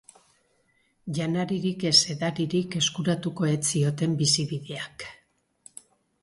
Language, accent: Basque, Erdialdekoa edo Nafarra (Gipuzkoa, Nafarroa)